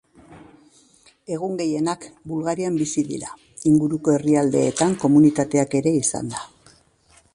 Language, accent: Basque, Mendebalekoa (Araba, Bizkaia, Gipuzkoako mendebaleko herri batzuk)